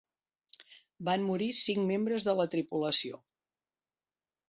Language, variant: Catalan, Central